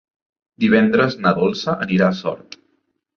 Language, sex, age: Catalan, male, 19-29